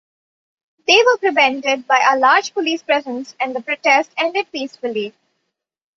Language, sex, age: English, female, 19-29